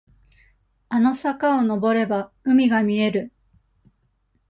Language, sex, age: Japanese, female, 40-49